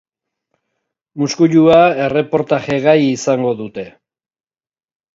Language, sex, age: Basque, male, 60-69